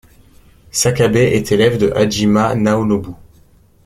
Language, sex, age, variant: French, male, 19-29, Français de métropole